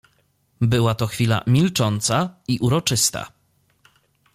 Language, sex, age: Polish, male, 30-39